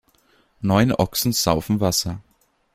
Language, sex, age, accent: German, male, 19-29, Österreichisches Deutsch